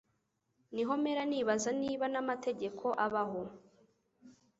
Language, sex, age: Kinyarwanda, female, under 19